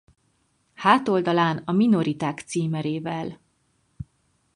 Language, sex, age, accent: Hungarian, female, 30-39, budapesti